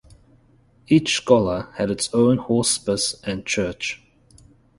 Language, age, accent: English, 19-29, New Zealand English